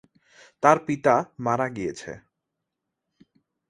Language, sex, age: Bengali, male, 19-29